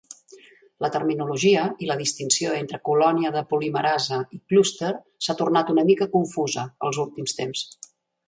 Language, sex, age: Catalan, female, 60-69